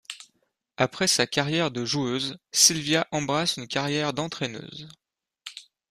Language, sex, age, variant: French, male, 19-29, Français de métropole